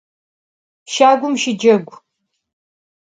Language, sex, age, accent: Adyghe, female, 40-49, Кıэмгуй (Çemguy)